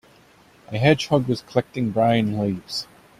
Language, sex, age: English, male, 19-29